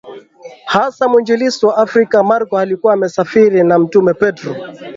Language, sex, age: Swahili, male, 19-29